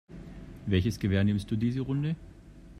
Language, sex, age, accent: German, male, 30-39, Deutschland Deutsch